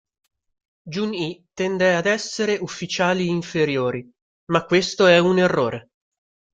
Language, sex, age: Italian, male, 30-39